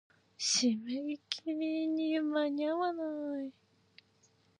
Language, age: Japanese, 19-29